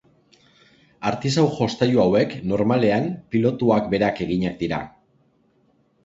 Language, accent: Basque, Erdialdekoa edo Nafarra (Gipuzkoa, Nafarroa)